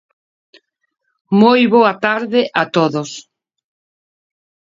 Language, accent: Galician, Normativo (estándar)